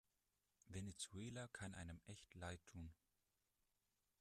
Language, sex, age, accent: German, male, 19-29, Deutschland Deutsch